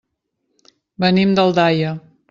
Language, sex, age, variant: Catalan, female, 50-59, Central